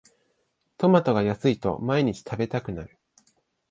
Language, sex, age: Japanese, male, 19-29